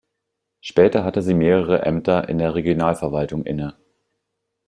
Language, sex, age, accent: German, male, 30-39, Deutschland Deutsch